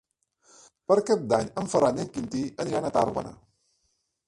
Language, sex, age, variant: Catalan, male, 40-49, Central